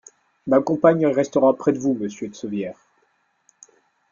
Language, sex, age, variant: French, male, 19-29, Français de métropole